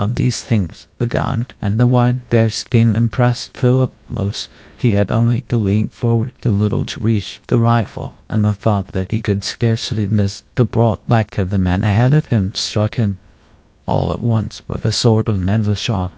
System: TTS, GlowTTS